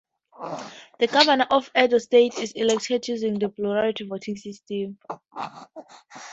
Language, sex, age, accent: English, female, 19-29, Southern African (South Africa, Zimbabwe, Namibia)